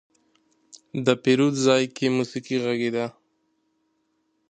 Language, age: Pashto, 19-29